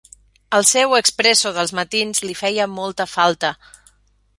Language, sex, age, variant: Catalan, female, 40-49, Central